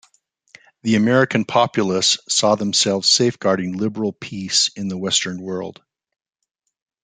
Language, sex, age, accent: English, male, 50-59, United States English